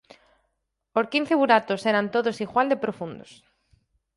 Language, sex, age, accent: Galician, female, 19-29, Atlántico (seseo e gheada)